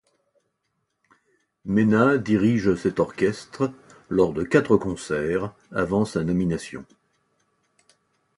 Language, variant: French, Français de métropole